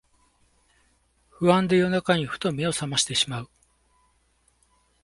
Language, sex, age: Japanese, male, 50-59